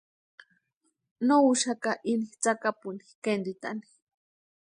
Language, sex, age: Western Highland Purepecha, female, 19-29